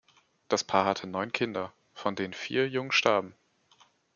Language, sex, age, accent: German, male, 19-29, Deutschland Deutsch